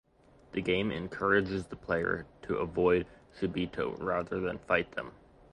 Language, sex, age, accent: English, male, 19-29, United States English